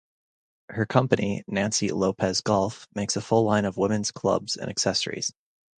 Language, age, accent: English, 19-29, United States English